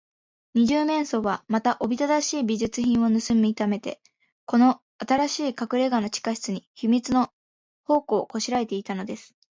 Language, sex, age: Japanese, female, 19-29